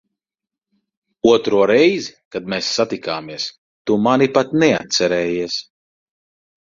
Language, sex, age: Latvian, male, 40-49